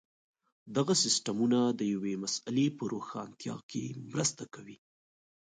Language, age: Pashto, 19-29